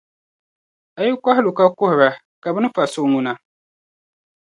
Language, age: Dagbani, 19-29